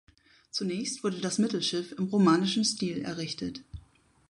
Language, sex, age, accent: German, female, 40-49, Deutschland Deutsch